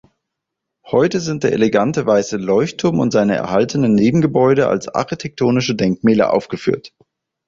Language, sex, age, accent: German, male, 30-39, Deutschland Deutsch